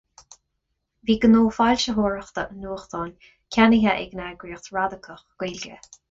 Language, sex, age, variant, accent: Irish, female, 30-39, Gaeilge Chonnacht, Cainteoir líofa, ní ó dhúchas